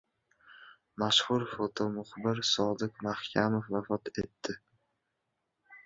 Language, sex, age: Uzbek, male, 19-29